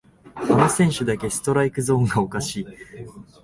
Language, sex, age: Japanese, male, 19-29